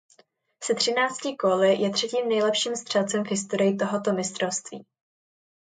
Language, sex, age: Czech, female, under 19